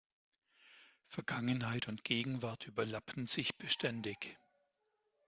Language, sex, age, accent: German, male, 50-59, Deutschland Deutsch